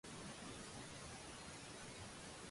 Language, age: Cantonese, 19-29